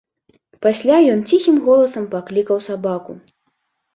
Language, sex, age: Belarusian, female, 30-39